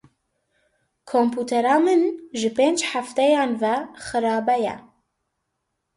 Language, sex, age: Kurdish, female, 19-29